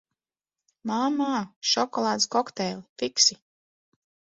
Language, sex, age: Latvian, female, 40-49